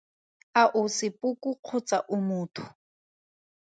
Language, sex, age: Tswana, female, 30-39